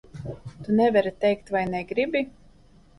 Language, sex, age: Latvian, female, 30-39